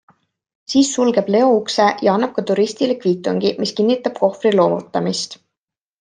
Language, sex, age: Estonian, female, 19-29